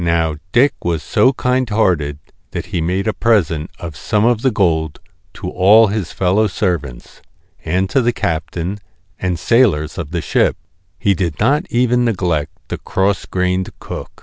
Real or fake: real